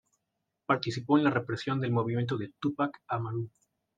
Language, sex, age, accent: Spanish, male, 19-29, México